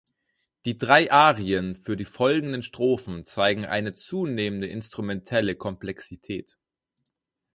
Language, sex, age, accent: German, male, 19-29, Deutschland Deutsch